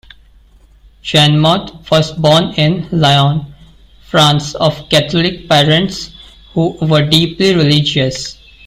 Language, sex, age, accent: English, male, 19-29, India and South Asia (India, Pakistan, Sri Lanka)